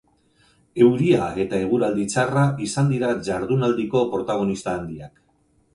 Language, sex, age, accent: Basque, male, 50-59, Mendebalekoa (Araba, Bizkaia, Gipuzkoako mendebaleko herri batzuk)